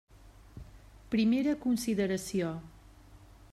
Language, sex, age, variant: Catalan, female, 40-49, Central